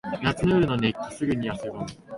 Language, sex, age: Japanese, male, 19-29